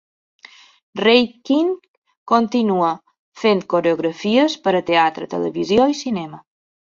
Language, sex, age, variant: Catalan, female, 30-39, Balear